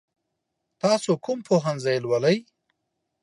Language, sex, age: Pashto, male, 30-39